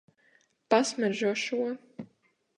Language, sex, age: Latvian, female, 19-29